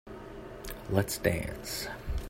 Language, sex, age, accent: English, male, 30-39, United States English